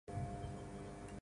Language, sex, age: Kelabit, female, 70-79